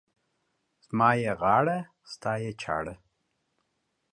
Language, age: Pashto, 50-59